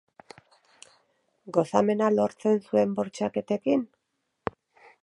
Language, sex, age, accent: Basque, female, 50-59, Erdialdekoa edo Nafarra (Gipuzkoa, Nafarroa)